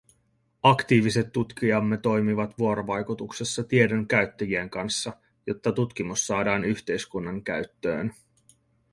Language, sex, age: Finnish, male, 30-39